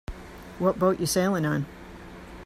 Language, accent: English, United States English